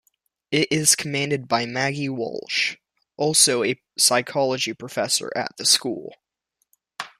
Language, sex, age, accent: English, male, under 19, United States English